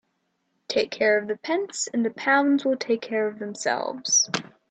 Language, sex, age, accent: English, female, under 19, United States English